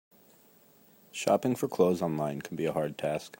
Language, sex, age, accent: English, male, 19-29, United States English